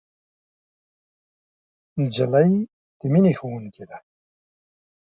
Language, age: Pashto, 60-69